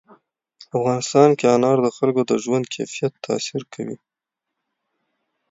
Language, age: Pashto, 19-29